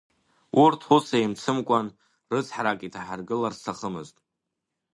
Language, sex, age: Abkhazian, male, under 19